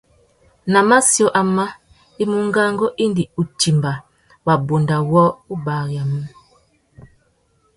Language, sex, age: Tuki, female, 30-39